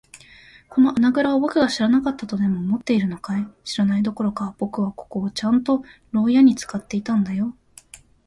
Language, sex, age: Japanese, female, 19-29